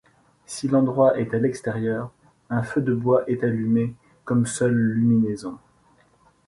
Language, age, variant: French, 40-49, Français de métropole